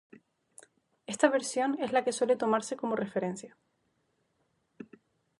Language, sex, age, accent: Spanish, female, 19-29, España: Islas Canarias